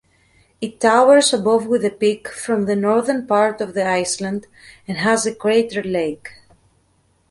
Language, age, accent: English, 30-39, United States English